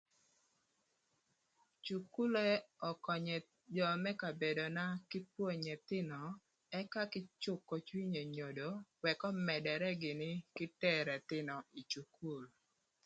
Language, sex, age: Thur, female, 30-39